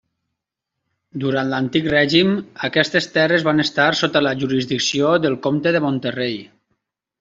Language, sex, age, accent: Catalan, male, 30-39, valencià